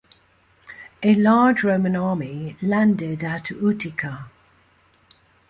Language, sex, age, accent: English, female, 70-79, England English